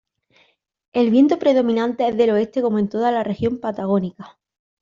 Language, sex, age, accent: Spanish, female, 19-29, España: Sur peninsular (Andalucia, Extremadura, Murcia)